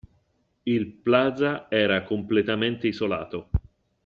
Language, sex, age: Italian, male, 50-59